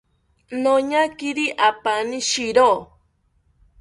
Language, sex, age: South Ucayali Ashéninka, female, under 19